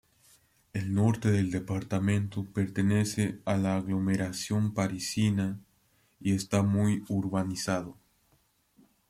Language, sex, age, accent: Spanish, male, under 19, Andino-Pacífico: Colombia, Perú, Ecuador, oeste de Bolivia y Venezuela andina